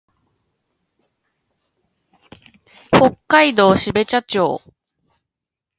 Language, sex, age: Japanese, female, 30-39